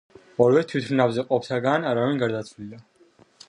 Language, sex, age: Georgian, female, 19-29